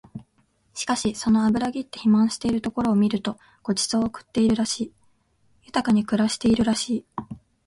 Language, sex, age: Japanese, female, 19-29